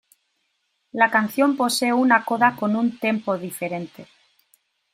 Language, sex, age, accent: Spanish, female, 40-49, España: Norte peninsular (Asturias, Castilla y León, Cantabria, País Vasco, Navarra, Aragón, La Rioja, Guadalajara, Cuenca)